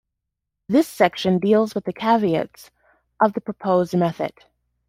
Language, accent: English, Canadian English